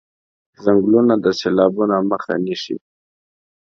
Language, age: Pashto, 19-29